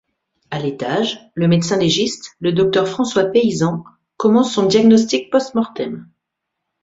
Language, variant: French, Français de métropole